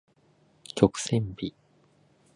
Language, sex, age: Japanese, male, 19-29